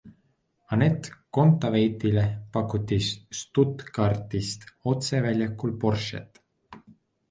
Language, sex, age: Estonian, male, 19-29